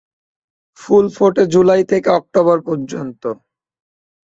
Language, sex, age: Bengali, male, 19-29